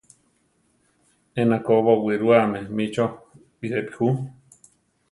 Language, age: Central Tarahumara, 30-39